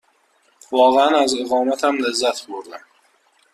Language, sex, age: Persian, male, 19-29